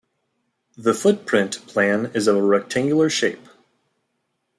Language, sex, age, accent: English, male, 40-49, United States English